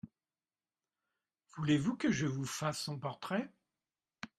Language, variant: French, Français de métropole